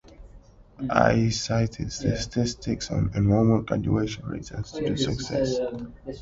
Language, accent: English, England English